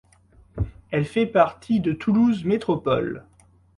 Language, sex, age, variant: French, male, 30-39, Français de métropole